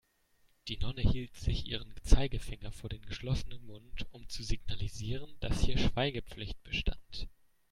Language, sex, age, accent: German, male, 19-29, Deutschland Deutsch